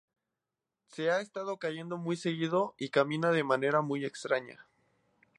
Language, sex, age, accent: Spanish, male, 19-29, México